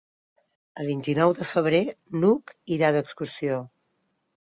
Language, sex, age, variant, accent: Catalan, female, 60-69, Balear, balear